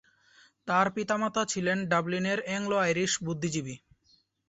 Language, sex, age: Bengali, male, 19-29